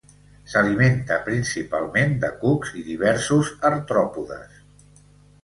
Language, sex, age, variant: Catalan, male, 60-69, Central